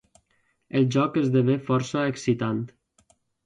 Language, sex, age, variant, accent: Catalan, male, 19-29, Valencià central, valencià